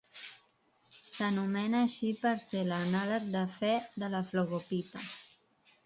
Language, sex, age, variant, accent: Catalan, female, 19-29, Central, central